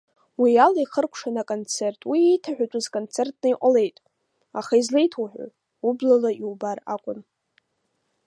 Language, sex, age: Abkhazian, female, under 19